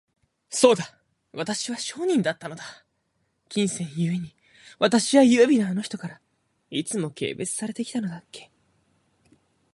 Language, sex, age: Japanese, male, 19-29